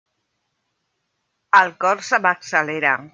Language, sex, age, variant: Catalan, male, 50-59, Central